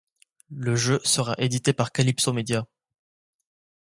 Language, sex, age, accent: French, male, under 19, Français du sud de la France